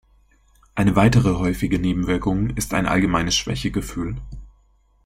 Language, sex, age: German, male, 19-29